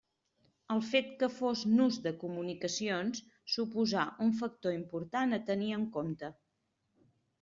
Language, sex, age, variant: Catalan, female, 40-49, Central